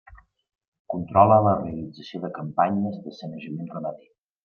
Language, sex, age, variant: Catalan, male, 30-39, Central